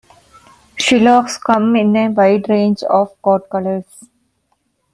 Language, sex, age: English, female, 40-49